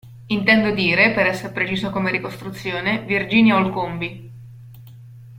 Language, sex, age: Italian, female, 19-29